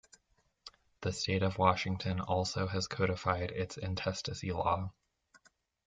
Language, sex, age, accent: English, male, 19-29, United States English